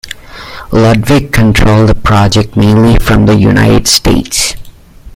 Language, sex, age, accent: English, male, 19-29, United States English